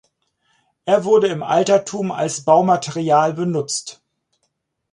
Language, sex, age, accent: German, male, 40-49, Deutschland Deutsch